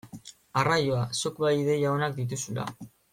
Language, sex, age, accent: Basque, male, 19-29, Mendebalekoa (Araba, Bizkaia, Gipuzkoako mendebaleko herri batzuk)